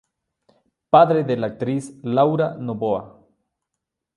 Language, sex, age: Spanish, male, 40-49